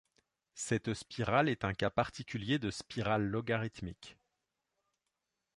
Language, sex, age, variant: French, male, 40-49, Français de métropole